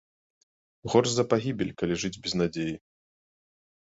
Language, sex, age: Belarusian, male, 30-39